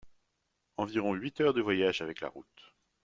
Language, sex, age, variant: French, male, 30-39, Français de métropole